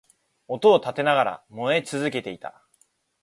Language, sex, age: Japanese, male, 19-29